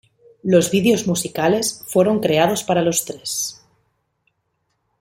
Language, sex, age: Spanish, female, 30-39